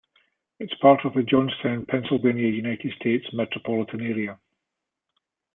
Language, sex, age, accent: English, male, 50-59, Scottish English